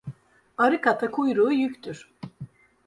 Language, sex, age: Turkish, female, 50-59